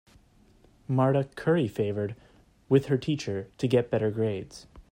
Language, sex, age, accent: English, male, 19-29, United States English